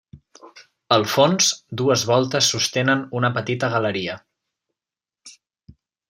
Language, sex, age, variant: Catalan, male, 19-29, Central